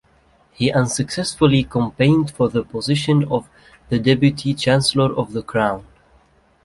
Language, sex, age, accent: English, male, 19-29, United States English